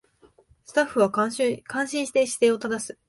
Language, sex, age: Japanese, female, 19-29